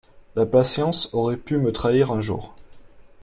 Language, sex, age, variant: French, male, 30-39, Français de métropole